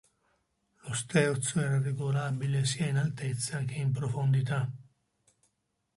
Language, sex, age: Italian, male, 70-79